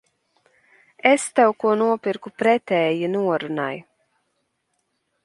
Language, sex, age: Latvian, female, 19-29